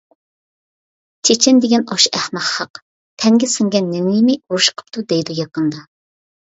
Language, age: Uyghur, under 19